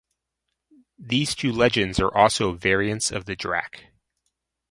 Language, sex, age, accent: English, male, 30-39, United States English